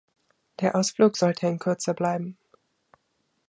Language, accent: German, Österreichisches Deutsch